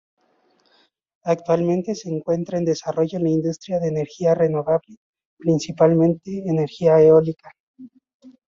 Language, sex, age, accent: Spanish, male, 30-39, México